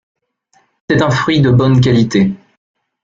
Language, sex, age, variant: French, male, 19-29, Français de métropole